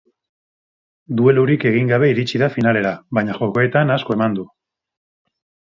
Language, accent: Basque, Erdialdekoa edo Nafarra (Gipuzkoa, Nafarroa)